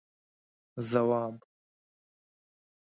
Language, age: Pashto, 19-29